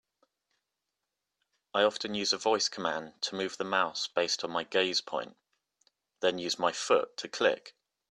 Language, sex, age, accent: English, male, 19-29, England English